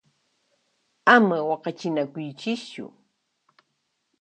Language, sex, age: Puno Quechua, female, 19-29